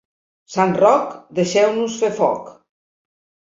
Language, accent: Catalan, Barceloní